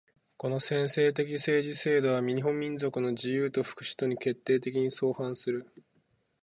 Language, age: Japanese, 30-39